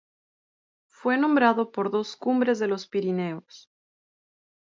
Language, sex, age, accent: Spanish, female, 30-39, México